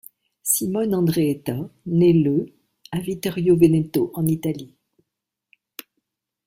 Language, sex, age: French, female, 60-69